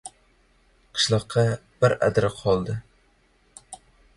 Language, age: Uzbek, 19-29